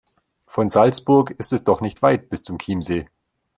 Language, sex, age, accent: German, male, 40-49, Deutschland Deutsch